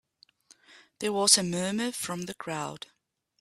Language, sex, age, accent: English, female, 40-49, Southern African (South Africa, Zimbabwe, Namibia)